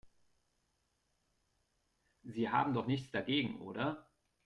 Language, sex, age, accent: German, male, 30-39, Deutschland Deutsch